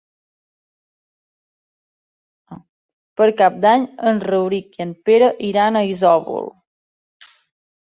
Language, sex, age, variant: Catalan, female, 30-39, Central